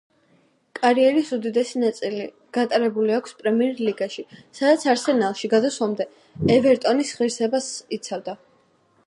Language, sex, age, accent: Georgian, female, under 19, მშვიდი